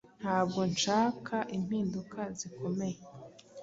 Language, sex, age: Kinyarwanda, female, 19-29